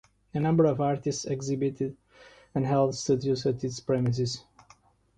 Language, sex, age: English, male, 30-39